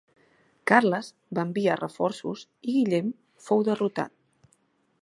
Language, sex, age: Catalan, female, 40-49